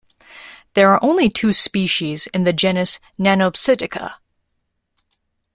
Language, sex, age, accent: English, female, 30-39, United States English